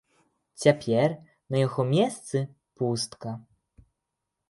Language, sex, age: Belarusian, male, 19-29